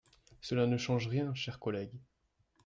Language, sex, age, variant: French, male, 19-29, Français de métropole